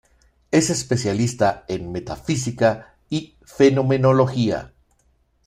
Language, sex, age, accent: Spanish, male, 50-59, México